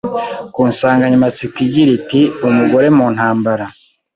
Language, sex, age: Kinyarwanda, male, 19-29